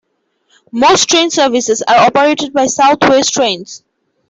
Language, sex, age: English, female, 19-29